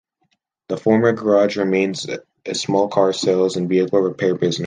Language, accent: English, United States English